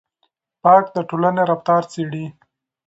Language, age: Pashto, 30-39